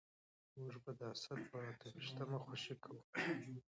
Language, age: Pashto, 19-29